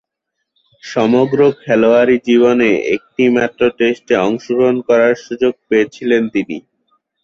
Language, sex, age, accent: Bengali, male, 19-29, Native